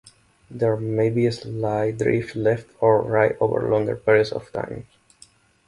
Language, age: English, 19-29